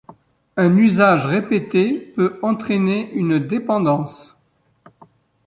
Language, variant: French, Français de métropole